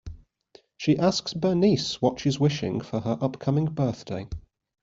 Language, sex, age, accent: English, male, 30-39, England English